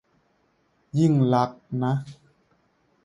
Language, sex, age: Thai, male, 30-39